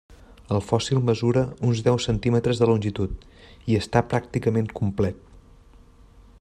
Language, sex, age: Catalan, male, 30-39